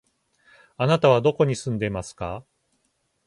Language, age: Japanese, 50-59